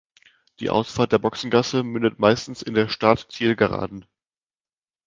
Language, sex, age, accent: German, male, 19-29, Deutschland Deutsch